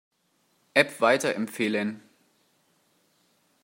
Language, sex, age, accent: German, male, 30-39, Deutschland Deutsch